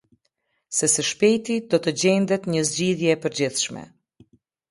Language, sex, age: Albanian, female, 30-39